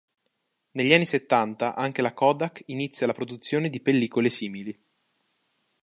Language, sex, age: Italian, male, 19-29